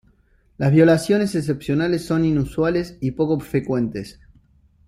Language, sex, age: Spanish, male, 30-39